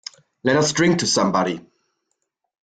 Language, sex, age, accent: English, male, 19-29, United States English